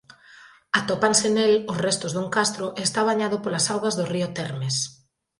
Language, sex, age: Galician, female, 19-29